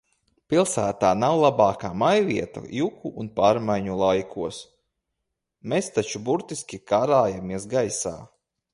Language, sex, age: Latvian, male, 30-39